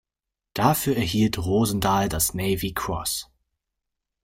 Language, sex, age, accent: German, male, 19-29, Deutschland Deutsch